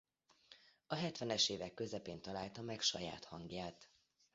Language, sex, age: Hungarian, female, 40-49